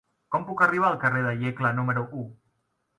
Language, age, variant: Catalan, 19-29, Central